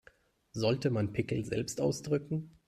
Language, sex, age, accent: German, male, 30-39, Deutschland Deutsch